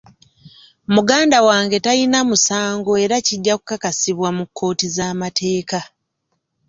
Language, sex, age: Ganda, female, 50-59